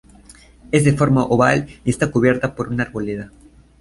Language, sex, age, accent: Spanish, male, under 19, Andino-Pacífico: Colombia, Perú, Ecuador, oeste de Bolivia y Venezuela andina